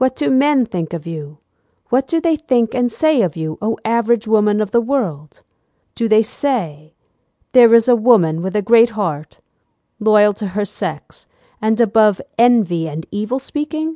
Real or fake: real